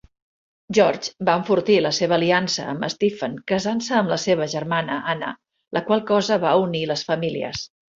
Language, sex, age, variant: Catalan, female, 50-59, Central